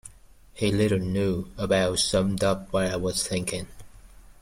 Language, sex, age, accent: English, male, 30-39, United States English